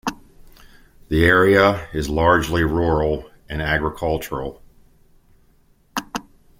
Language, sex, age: English, male, 50-59